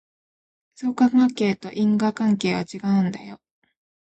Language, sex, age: Japanese, female, 19-29